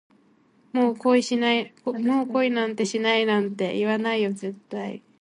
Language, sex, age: Japanese, female, 19-29